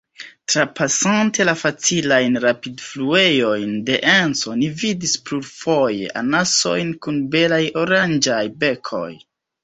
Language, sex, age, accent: Esperanto, male, 30-39, Internacia